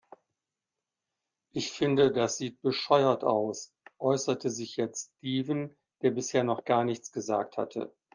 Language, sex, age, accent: German, male, 60-69, Deutschland Deutsch